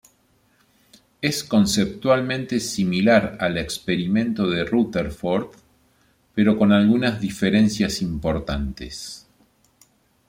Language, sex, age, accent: Spanish, male, 50-59, Rioplatense: Argentina, Uruguay, este de Bolivia, Paraguay